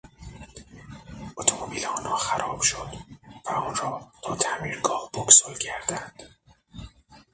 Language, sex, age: Persian, male, 30-39